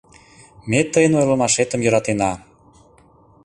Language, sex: Mari, male